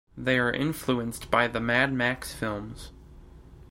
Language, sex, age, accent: English, male, 19-29, United States English